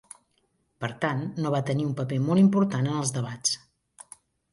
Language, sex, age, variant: Catalan, female, 40-49, Central